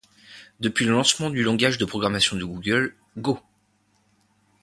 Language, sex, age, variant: French, male, 30-39, Français de métropole